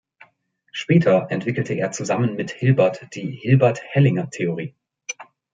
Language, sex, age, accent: German, male, 40-49, Deutschland Deutsch